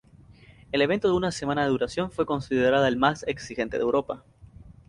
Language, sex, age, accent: Spanish, male, 19-29, América central